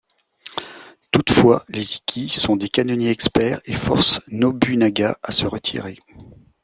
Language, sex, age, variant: French, male, 50-59, Français de métropole